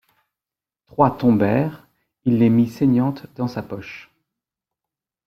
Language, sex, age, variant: French, male, 40-49, Français de métropole